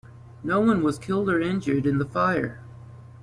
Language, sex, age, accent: English, female, 19-29, United States English